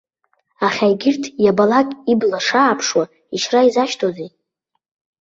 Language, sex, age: Abkhazian, female, under 19